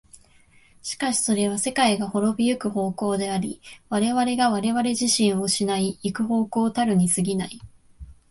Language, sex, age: Japanese, female, 19-29